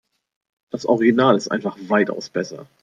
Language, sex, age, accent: German, male, 30-39, Deutschland Deutsch